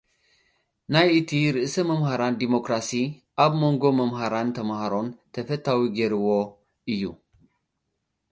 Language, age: Tigrinya, 19-29